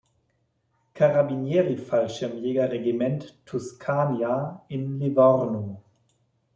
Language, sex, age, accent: German, male, 40-49, Deutschland Deutsch